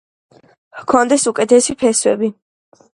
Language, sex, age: Georgian, female, 30-39